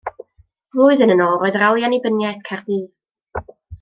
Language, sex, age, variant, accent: Welsh, female, 19-29, North-Eastern Welsh, Y Deyrnas Unedig Cymraeg